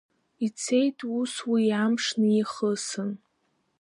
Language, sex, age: Abkhazian, female, under 19